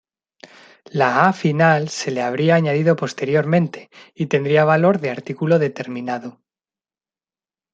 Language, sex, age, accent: Spanish, male, 40-49, España: Centro-Sur peninsular (Madrid, Toledo, Castilla-La Mancha)